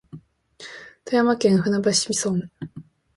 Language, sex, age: Japanese, female, 19-29